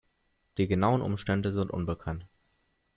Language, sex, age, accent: German, male, 19-29, Deutschland Deutsch